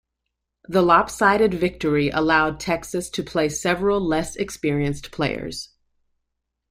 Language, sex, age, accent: English, female, 30-39, United States English